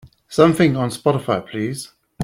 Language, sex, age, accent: English, male, 40-49, Southern African (South Africa, Zimbabwe, Namibia)